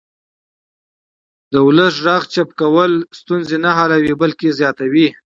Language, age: Pashto, 30-39